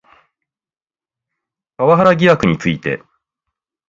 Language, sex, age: Japanese, male, 40-49